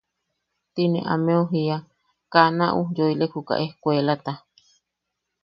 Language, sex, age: Yaqui, female, 30-39